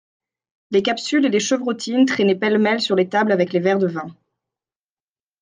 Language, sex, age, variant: French, female, 19-29, Français de métropole